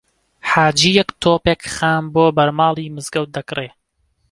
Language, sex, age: Central Kurdish, male, 19-29